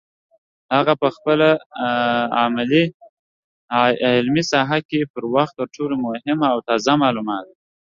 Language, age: Pashto, 19-29